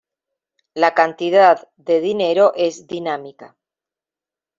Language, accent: Spanish, Rioplatense: Argentina, Uruguay, este de Bolivia, Paraguay